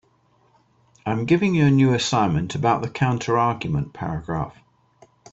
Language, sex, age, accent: English, male, 60-69, England English